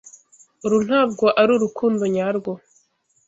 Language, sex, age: Kinyarwanda, female, 19-29